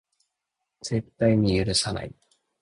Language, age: Japanese, 30-39